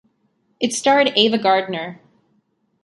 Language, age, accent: English, 19-29, United States English